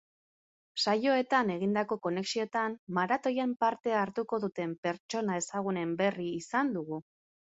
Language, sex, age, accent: Basque, female, 40-49, Mendebalekoa (Araba, Bizkaia, Gipuzkoako mendebaleko herri batzuk)